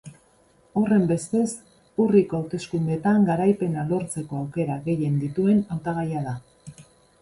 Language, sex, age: Basque, female, 40-49